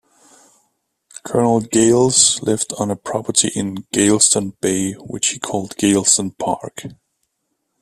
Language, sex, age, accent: English, male, 30-39, United States English